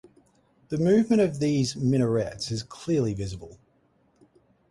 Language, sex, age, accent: English, male, 30-39, Australian English